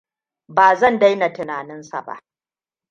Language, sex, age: Hausa, female, 30-39